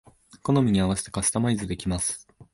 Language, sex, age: Japanese, male, 19-29